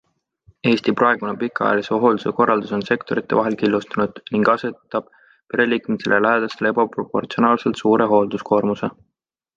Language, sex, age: Estonian, male, 19-29